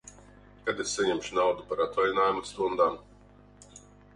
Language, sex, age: Latvian, male, 40-49